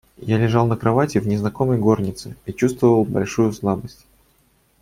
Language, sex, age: Russian, male, 19-29